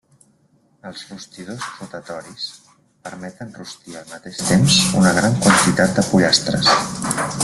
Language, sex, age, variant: Catalan, male, 40-49, Central